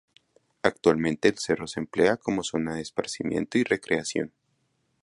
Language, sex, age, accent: Spanish, male, 19-29, Andino-Pacífico: Colombia, Perú, Ecuador, oeste de Bolivia y Venezuela andina